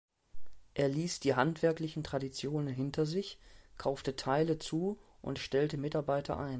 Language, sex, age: German, male, 19-29